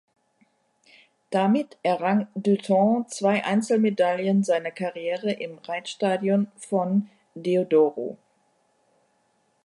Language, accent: German, Deutschland Deutsch